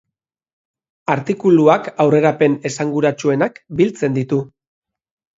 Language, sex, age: Basque, male, 50-59